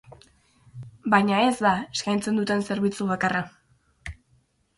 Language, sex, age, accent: Basque, female, under 19, Mendebalekoa (Araba, Bizkaia, Gipuzkoako mendebaleko herri batzuk)